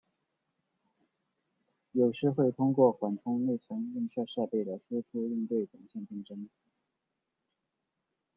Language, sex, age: Chinese, male, 19-29